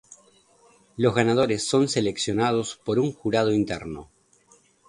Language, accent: Spanish, Rioplatense: Argentina, Uruguay, este de Bolivia, Paraguay